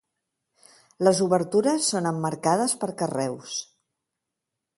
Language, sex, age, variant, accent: Catalan, female, 60-69, Central, balear; central